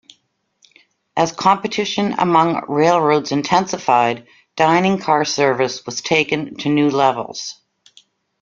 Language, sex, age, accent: English, female, 50-59, United States English